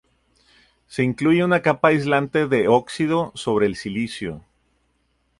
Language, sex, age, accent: Spanish, male, 40-49, México